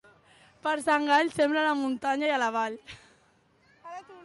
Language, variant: Catalan, Central